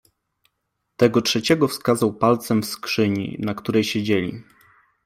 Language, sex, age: Polish, male, 30-39